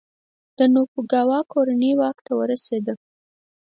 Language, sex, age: Pashto, female, under 19